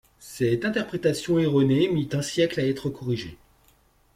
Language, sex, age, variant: French, male, 40-49, Français de métropole